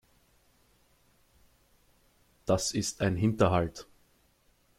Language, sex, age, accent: German, male, 19-29, Österreichisches Deutsch